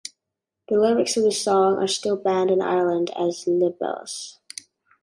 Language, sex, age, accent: English, female, under 19, Australian English